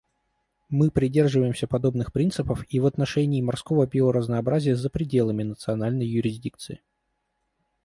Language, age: Russian, 19-29